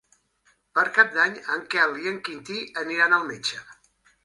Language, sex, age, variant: Catalan, male, 60-69, Central